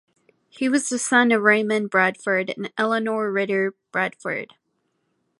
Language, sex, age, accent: English, female, under 19, United States English